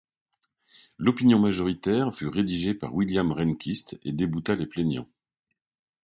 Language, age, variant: French, 50-59, Français de métropole